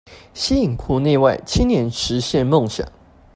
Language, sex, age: Chinese, male, 19-29